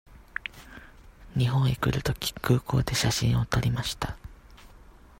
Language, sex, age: Japanese, male, 19-29